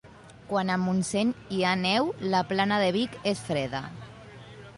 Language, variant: Catalan, Central